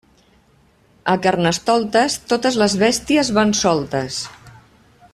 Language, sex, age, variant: Catalan, female, 50-59, Central